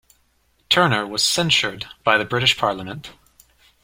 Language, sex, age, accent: English, male, under 19, Canadian English